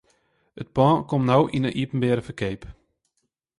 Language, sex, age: Western Frisian, male, 19-29